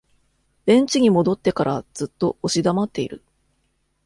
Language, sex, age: Japanese, female, 40-49